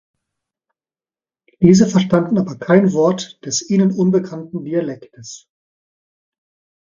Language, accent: German, Deutschland Deutsch